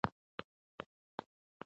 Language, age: Pashto, 19-29